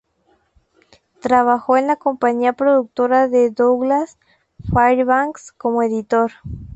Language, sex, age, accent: Spanish, male, 19-29, México